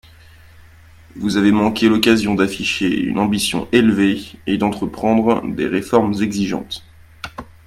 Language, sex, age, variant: French, male, 30-39, Français de métropole